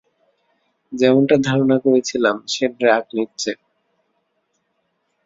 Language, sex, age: Bengali, male, 19-29